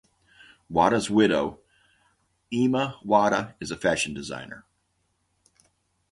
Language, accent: English, United States English